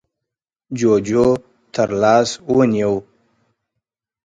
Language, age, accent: Pashto, 19-29, کندهارۍ لهجه